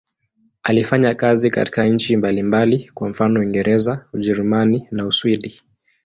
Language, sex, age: Swahili, male, 19-29